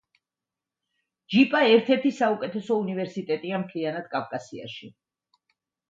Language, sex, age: Georgian, female, 60-69